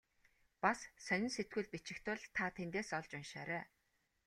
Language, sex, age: Mongolian, female, 30-39